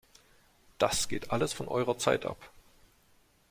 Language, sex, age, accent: German, male, 50-59, Deutschland Deutsch